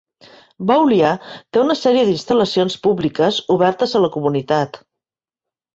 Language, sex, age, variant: Catalan, female, 50-59, Central